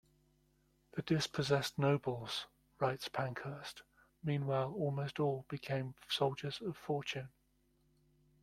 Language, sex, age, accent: English, male, 50-59, England English